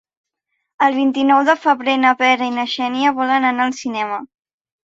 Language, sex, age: Catalan, female, under 19